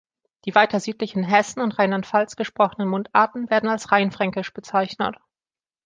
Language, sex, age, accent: German, female, 19-29, Deutschland Deutsch